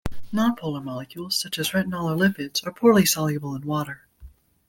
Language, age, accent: English, under 19, United States English